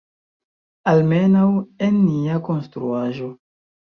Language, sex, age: Esperanto, male, 19-29